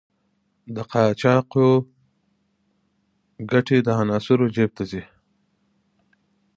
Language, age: Pashto, 30-39